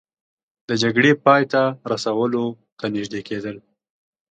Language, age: Pashto, 19-29